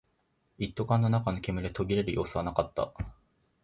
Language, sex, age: Japanese, male, 19-29